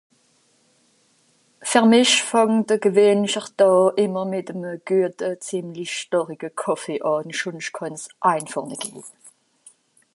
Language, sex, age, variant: Swiss German, female, 40-49, Nordniederàlemmànisch (Rishoffe, Zàwere, Bùsswìller, Hawenau, Brüemt, Stroossbùri, Molse, Dàmbàch, Schlettstàtt, Pfàlzbùri usw.)